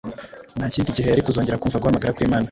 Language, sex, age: Kinyarwanda, male, 19-29